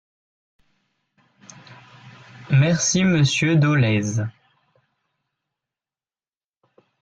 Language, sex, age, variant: French, male, 19-29, Français de métropole